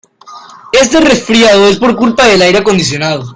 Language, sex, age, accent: Spanish, male, under 19, Andino-Pacífico: Colombia, Perú, Ecuador, oeste de Bolivia y Venezuela andina